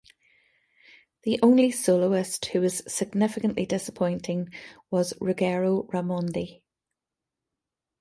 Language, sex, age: English, female, 50-59